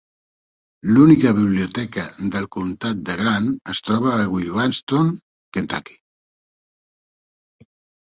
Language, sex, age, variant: Catalan, male, 60-69, Central